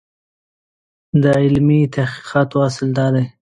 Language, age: Pashto, 30-39